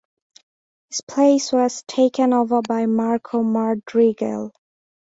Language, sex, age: English, female, 19-29